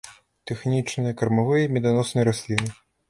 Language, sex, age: Belarusian, male, 19-29